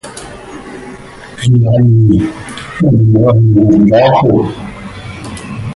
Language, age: Arabic, 19-29